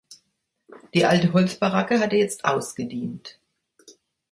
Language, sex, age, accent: German, female, 60-69, Deutschland Deutsch